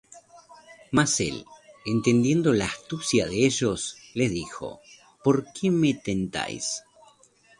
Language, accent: Spanish, Rioplatense: Argentina, Uruguay, este de Bolivia, Paraguay